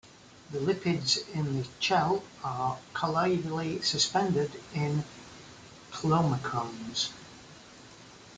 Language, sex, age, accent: English, male, 60-69, England English